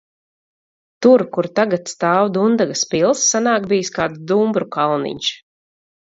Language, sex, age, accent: Latvian, female, 30-39, Vidus dialekts